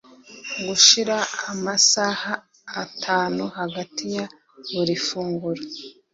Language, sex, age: Kinyarwanda, female, 19-29